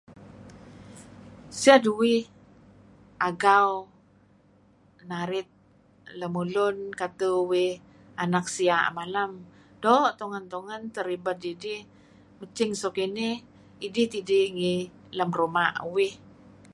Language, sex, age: Kelabit, female, 60-69